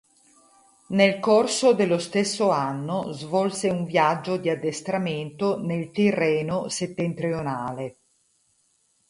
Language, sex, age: Italian, female, 40-49